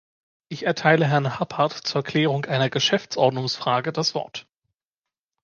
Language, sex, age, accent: German, male, 19-29, Deutschland Deutsch